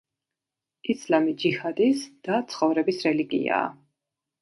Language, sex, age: Georgian, female, 30-39